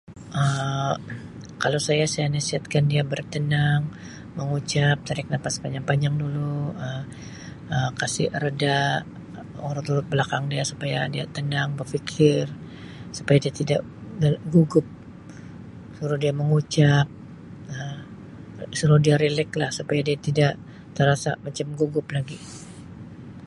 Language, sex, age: Sabah Malay, female, 50-59